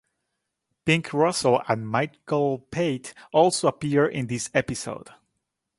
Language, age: English, 19-29